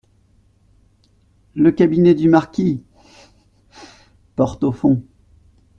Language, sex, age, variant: French, male, 40-49, Français de métropole